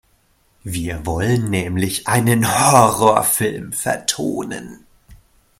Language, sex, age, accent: German, male, 30-39, Deutschland Deutsch